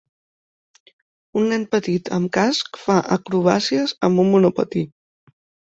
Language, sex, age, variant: Catalan, female, 30-39, Central